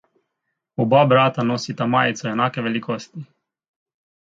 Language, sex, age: Slovenian, male, 19-29